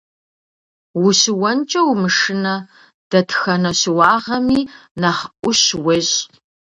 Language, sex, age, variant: Kabardian, female, 30-39, Адыгэбзэ (Къэбэрдей, Кирил, псоми зэдай)